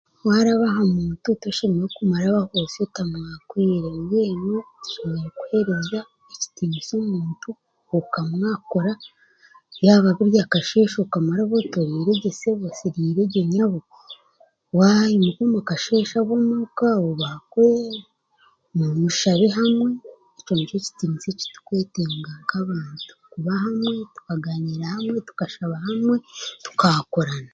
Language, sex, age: Chiga, male, 30-39